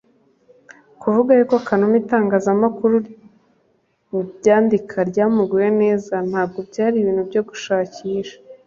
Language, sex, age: Kinyarwanda, female, 19-29